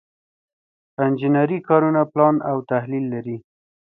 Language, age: Pashto, 19-29